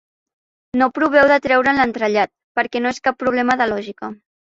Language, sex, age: Catalan, female, under 19